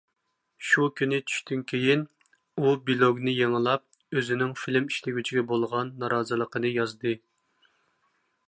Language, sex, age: Uyghur, male, 19-29